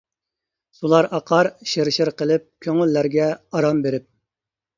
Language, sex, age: Uyghur, male, 30-39